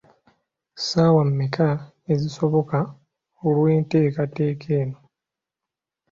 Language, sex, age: Ganda, male, 19-29